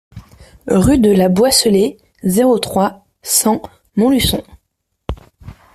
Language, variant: French, Français de métropole